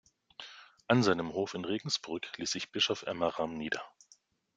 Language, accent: German, Deutschland Deutsch